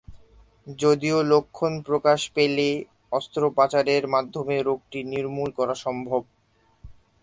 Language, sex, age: Bengali, male, 19-29